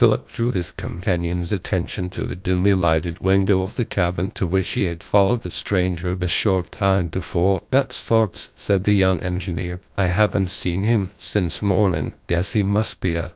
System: TTS, GlowTTS